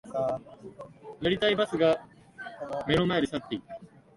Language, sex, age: Japanese, male, 19-29